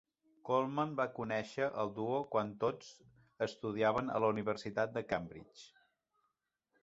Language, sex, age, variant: Catalan, male, 40-49, Central